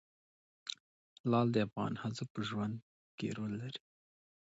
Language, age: Pashto, 19-29